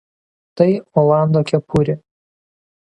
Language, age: Lithuanian, 19-29